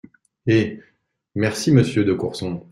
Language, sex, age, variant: French, male, 40-49, Français de métropole